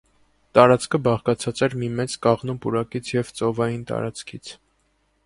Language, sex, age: Armenian, male, 19-29